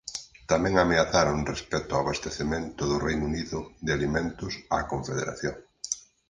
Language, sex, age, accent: Galician, male, 40-49, Oriental (común en zona oriental)